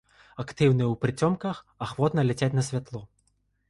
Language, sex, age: Belarusian, male, 19-29